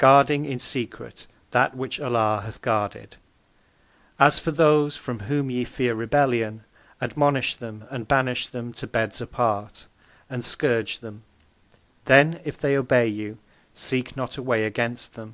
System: none